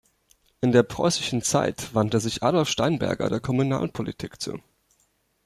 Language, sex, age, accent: German, male, 19-29, Deutschland Deutsch